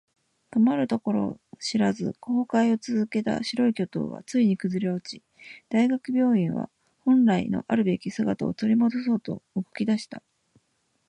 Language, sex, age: Japanese, female, 40-49